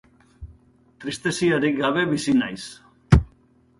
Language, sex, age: Basque, male, 50-59